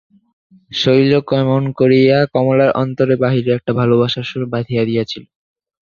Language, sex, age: Bengali, male, under 19